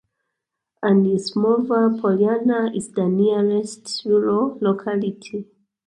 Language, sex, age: English, female, 30-39